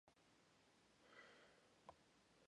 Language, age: English, 19-29